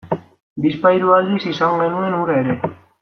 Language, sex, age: Basque, male, 19-29